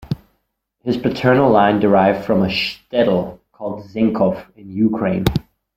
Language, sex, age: English, male, 19-29